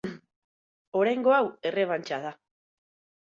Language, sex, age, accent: Basque, female, 30-39, Erdialdekoa edo Nafarra (Gipuzkoa, Nafarroa)